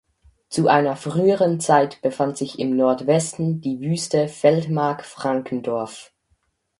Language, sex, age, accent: German, male, under 19, Schweizerdeutsch